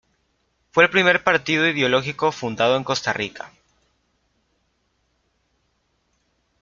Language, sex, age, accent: Spanish, male, 30-39, México